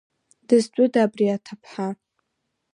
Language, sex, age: Abkhazian, female, under 19